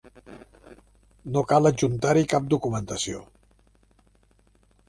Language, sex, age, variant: Catalan, male, 70-79, Central